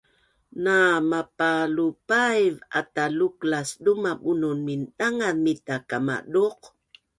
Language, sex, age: Bunun, female, 60-69